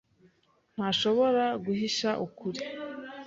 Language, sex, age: Kinyarwanda, female, 19-29